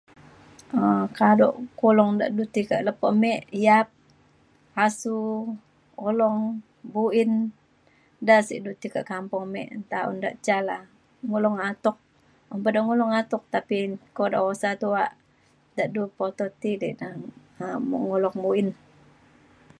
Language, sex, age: Mainstream Kenyah, female, 40-49